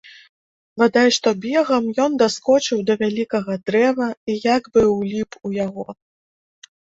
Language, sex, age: Belarusian, female, 30-39